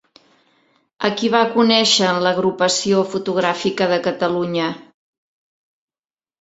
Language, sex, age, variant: Catalan, female, 60-69, Central